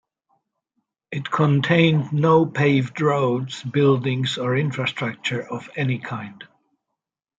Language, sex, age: English, male, 50-59